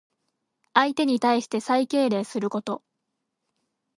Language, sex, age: Japanese, female, 19-29